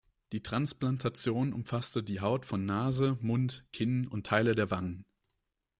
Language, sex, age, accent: German, male, 19-29, Deutschland Deutsch